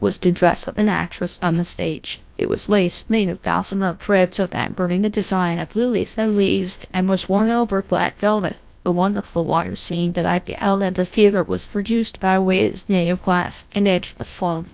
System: TTS, GlowTTS